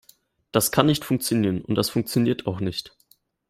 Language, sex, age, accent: German, male, 19-29, Deutschland Deutsch